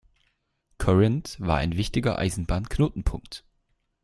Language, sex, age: German, male, under 19